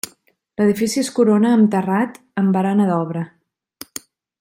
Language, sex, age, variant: Catalan, female, 40-49, Central